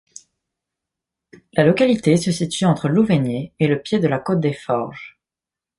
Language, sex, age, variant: French, male, under 19, Français de métropole